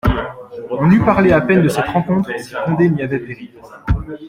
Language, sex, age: French, male, 19-29